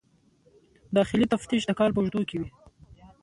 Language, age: Pashto, 19-29